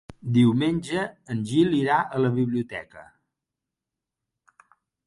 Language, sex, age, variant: Catalan, male, 60-69, Central